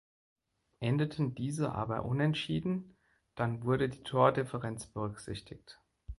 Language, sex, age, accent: German, male, 40-49, Deutschland Deutsch